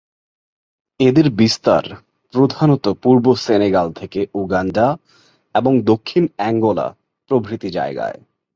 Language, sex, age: Bengali, male, 19-29